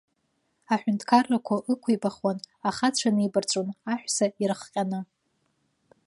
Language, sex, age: Abkhazian, female, 19-29